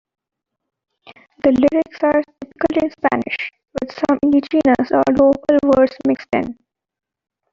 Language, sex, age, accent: English, female, 19-29, India and South Asia (India, Pakistan, Sri Lanka)